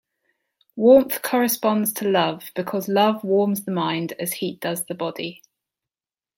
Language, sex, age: English, female, 30-39